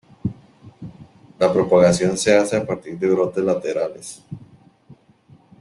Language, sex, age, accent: Spanish, male, 30-39, América central